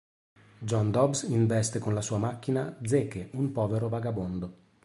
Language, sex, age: Italian, male, 40-49